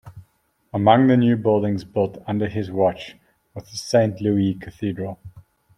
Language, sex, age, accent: English, male, 30-39, Southern African (South Africa, Zimbabwe, Namibia)